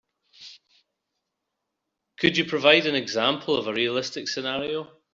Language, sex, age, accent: English, male, 50-59, Scottish English